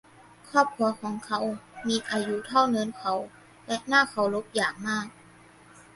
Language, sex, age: Thai, female, 19-29